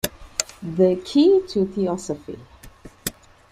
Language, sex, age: English, female, 50-59